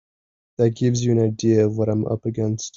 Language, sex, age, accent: English, male, 19-29, United States English